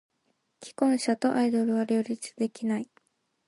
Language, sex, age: Japanese, female, 19-29